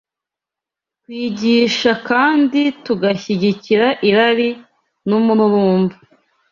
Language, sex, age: Kinyarwanda, female, 19-29